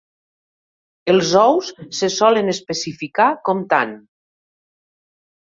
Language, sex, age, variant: Catalan, female, 50-59, Nord-Occidental